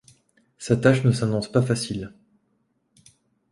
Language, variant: French, Français de métropole